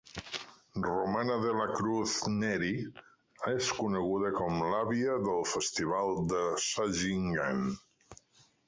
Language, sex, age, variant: Catalan, male, 60-69, Central